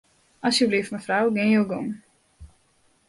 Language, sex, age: Western Frisian, female, 19-29